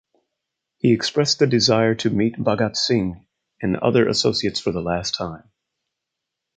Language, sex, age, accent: English, male, 40-49, United States English